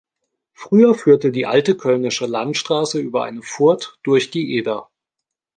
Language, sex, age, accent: German, male, 40-49, Deutschland Deutsch